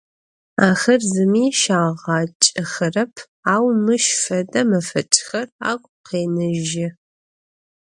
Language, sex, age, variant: Adyghe, female, 19-29, Адыгабзэ (Кирил, пстэумэ зэдыряе)